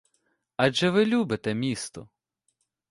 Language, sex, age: Ukrainian, male, 30-39